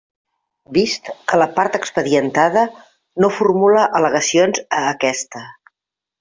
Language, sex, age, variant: Catalan, female, 50-59, Central